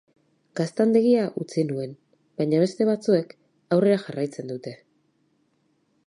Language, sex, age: Basque, female, 40-49